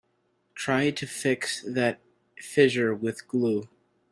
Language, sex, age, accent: English, male, 19-29, United States English